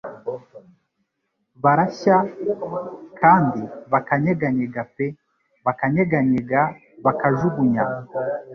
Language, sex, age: Kinyarwanda, male, 30-39